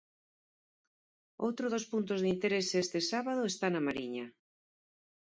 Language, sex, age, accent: Galician, female, 40-49, Normativo (estándar)